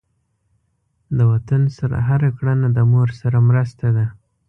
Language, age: Pashto, 19-29